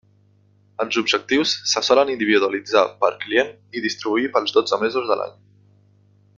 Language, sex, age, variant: Catalan, male, 19-29, Central